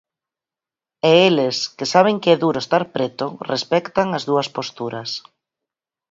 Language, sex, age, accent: Galician, female, 40-49, Oriental (común en zona oriental)